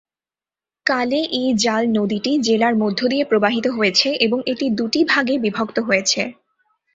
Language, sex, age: Bengali, female, 19-29